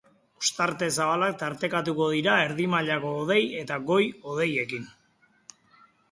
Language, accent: Basque, Mendebalekoa (Araba, Bizkaia, Gipuzkoako mendebaleko herri batzuk)